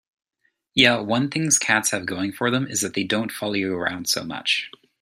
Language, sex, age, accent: English, male, 30-39, United States English